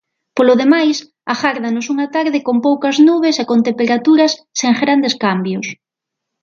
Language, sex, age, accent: Galician, female, 40-49, Atlántico (seseo e gheada); Normativo (estándar)